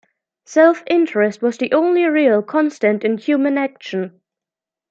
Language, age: English, 19-29